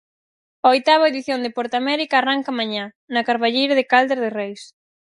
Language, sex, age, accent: Galician, female, 19-29, Central (gheada)